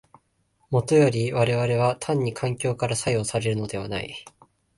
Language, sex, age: Japanese, male, 19-29